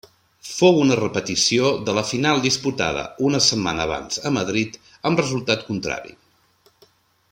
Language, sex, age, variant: Catalan, male, 40-49, Central